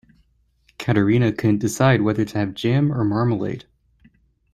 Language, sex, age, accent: English, male, 19-29, United States English